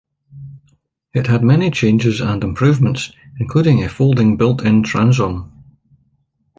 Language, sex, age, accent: English, male, 50-59, Scottish English